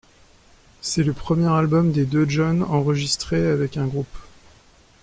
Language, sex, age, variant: French, male, 40-49, Français de métropole